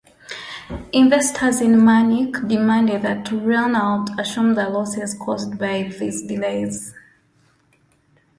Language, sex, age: English, female, 19-29